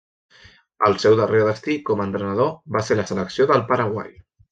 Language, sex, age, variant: Catalan, male, 30-39, Central